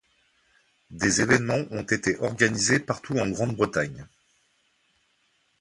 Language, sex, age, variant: French, male, 40-49, Français de métropole